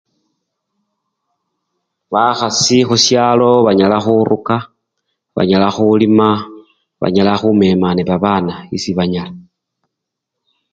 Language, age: Luyia, 50-59